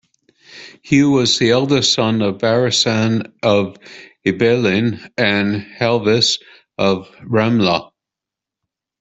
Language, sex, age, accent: English, male, 70-79, Canadian English